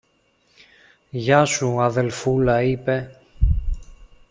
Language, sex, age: Greek, male, 40-49